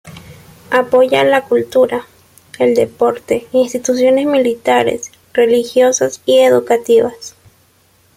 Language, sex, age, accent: Spanish, female, 19-29, Andino-Pacífico: Colombia, Perú, Ecuador, oeste de Bolivia y Venezuela andina